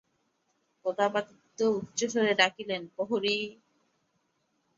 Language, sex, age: Bengali, female, 19-29